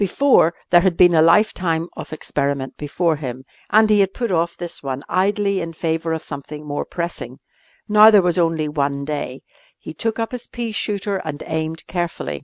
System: none